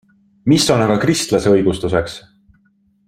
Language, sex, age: Estonian, male, 19-29